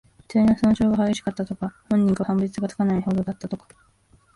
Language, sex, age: Japanese, female, 19-29